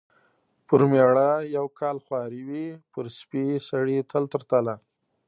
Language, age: Pashto, 30-39